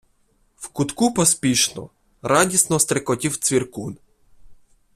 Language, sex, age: Ukrainian, male, under 19